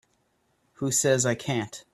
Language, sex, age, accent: English, male, 19-29, United States English